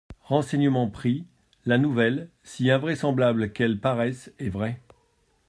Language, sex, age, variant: French, male, 50-59, Français de métropole